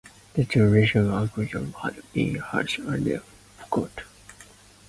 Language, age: English, 19-29